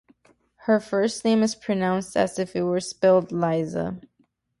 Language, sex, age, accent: English, female, 19-29, United States English